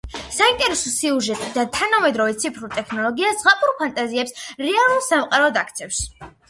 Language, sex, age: Georgian, female, 19-29